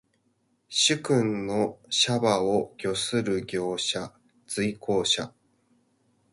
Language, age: Japanese, 30-39